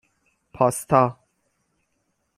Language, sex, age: Persian, male, 19-29